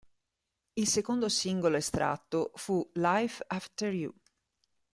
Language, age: Italian, 50-59